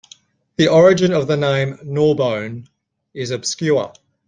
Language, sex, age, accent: English, male, 40-49, Australian English